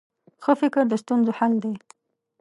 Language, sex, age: Pashto, female, 30-39